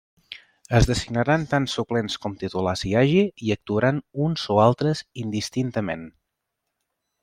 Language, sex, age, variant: Catalan, male, 30-39, Central